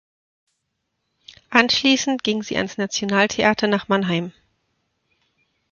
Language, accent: German, Deutschland Deutsch